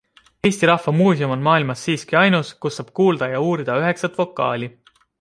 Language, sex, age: Estonian, male, 30-39